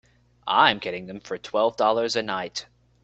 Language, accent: English, United States English